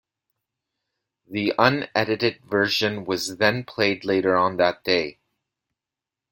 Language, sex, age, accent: English, male, 30-39, Canadian English